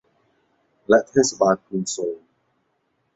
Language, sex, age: Thai, male, 30-39